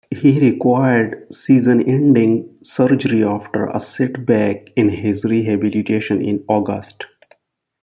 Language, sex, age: English, male, 19-29